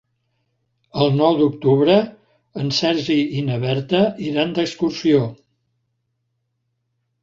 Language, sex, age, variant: Catalan, male, 70-79, Central